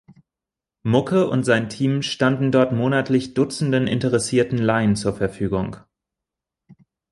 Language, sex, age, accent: German, male, 30-39, Deutschland Deutsch